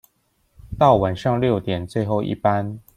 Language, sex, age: Chinese, male, 40-49